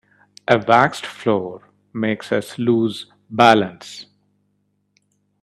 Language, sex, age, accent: English, male, 40-49, India and South Asia (India, Pakistan, Sri Lanka)